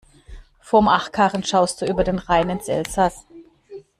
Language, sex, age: German, female, 40-49